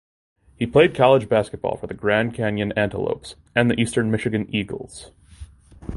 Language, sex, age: English, male, 19-29